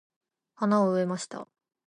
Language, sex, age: Japanese, female, 19-29